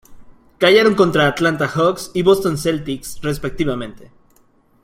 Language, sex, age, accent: Spanish, male, 30-39, México